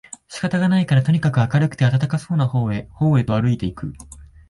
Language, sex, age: Japanese, male, 19-29